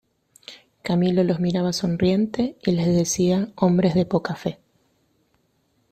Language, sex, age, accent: Spanish, female, 40-49, Rioplatense: Argentina, Uruguay, este de Bolivia, Paraguay